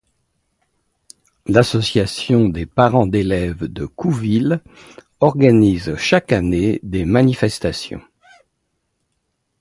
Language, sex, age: French, male, 60-69